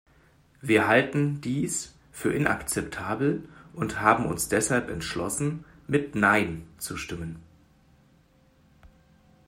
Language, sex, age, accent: German, male, 40-49, Deutschland Deutsch